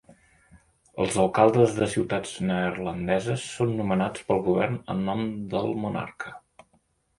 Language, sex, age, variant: Catalan, male, 50-59, Central